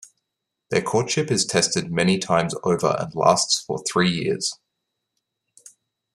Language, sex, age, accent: English, male, 30-39, Australian English